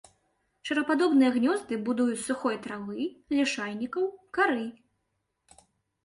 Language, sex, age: Belarusian, female, 19-29